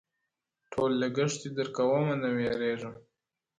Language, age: Pashto, under 19